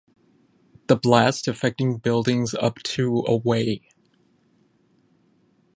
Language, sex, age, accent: English, male, 19-29, United States English